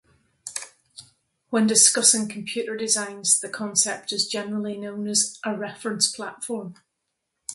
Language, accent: English, Northern Irish